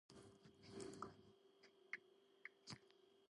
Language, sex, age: Georgian, female, 19-29